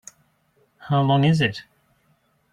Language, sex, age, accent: English, male, 40-49, England English